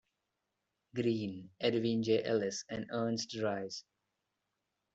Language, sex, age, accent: English, male, 19-29, India and South Asia (India, Pakistan, Sri Lanka)